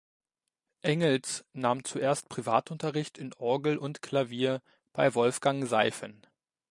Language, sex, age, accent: German, male, 19-29, Deutschland Deutsch